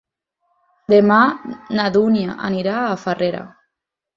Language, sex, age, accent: Catalan, female, 19-29, valencià